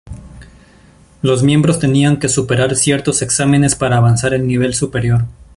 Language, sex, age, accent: Spanish, male, 19-29, Andino-Pacífico: Colombia, Perú, Ecuador, oeste de Bolivia y Venezuela andina